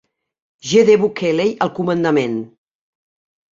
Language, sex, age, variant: Catalan, female, 50-59, Central